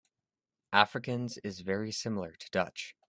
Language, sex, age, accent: English, male, 19-29, United States English